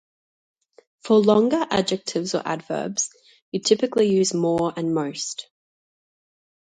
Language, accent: English, Australian English